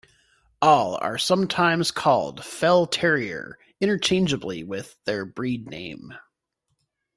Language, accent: English, United States English